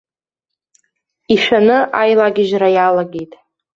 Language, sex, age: Abkhazian, female, under 19